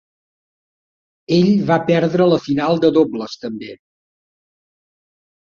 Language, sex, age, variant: Catalan, male, 60-69, Central